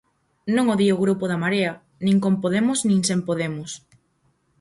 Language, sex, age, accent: Galician, female, 19-29, Atlántico (seseo e gheada)